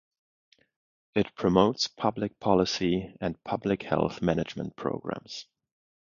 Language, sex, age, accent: English, male, 19-29, United States English